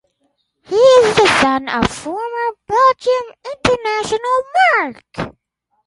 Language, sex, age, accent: English, male, under 19, United States English